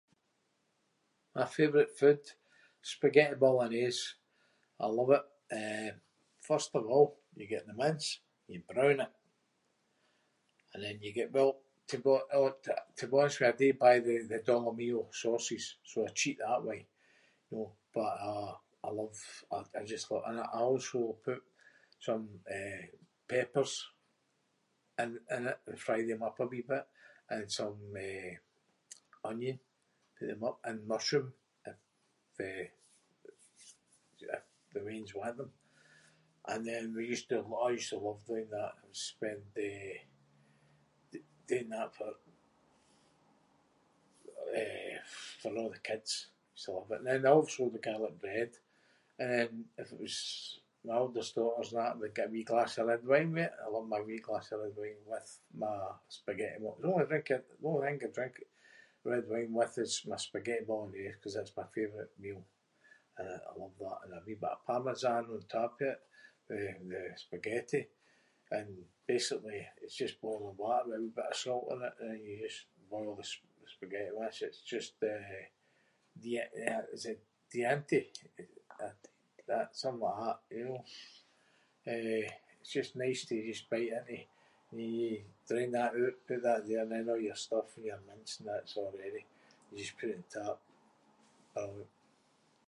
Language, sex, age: Scots, male, 60-69